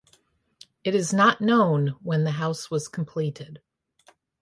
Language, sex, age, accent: English, female, 50-59, United States English